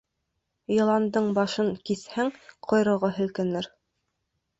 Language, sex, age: Bashkir, female, 19-29